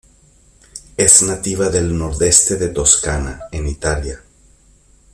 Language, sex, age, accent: Spanish, male, 40-49, Caribe: Cuba, Venezuela, Puerto Rico, República Dominicana, Panamá, Colombia caribeña, México caribeño, Costa del golfo de México